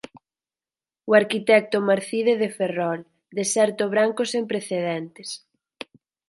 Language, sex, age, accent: Galician, female, 19-29, Central (sen gheada)